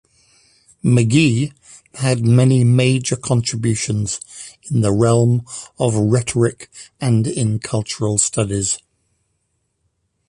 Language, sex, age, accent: English, male, 60-69, England English